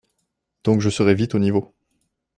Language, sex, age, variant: French, male, 19-29, Français de métropole